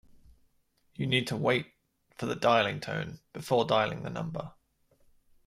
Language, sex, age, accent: English, male, 30-39, England English